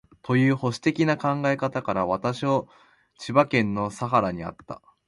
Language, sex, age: Japanese, male, 19-29